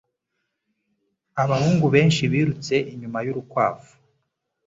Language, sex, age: Kinyarwanda, male, 19-29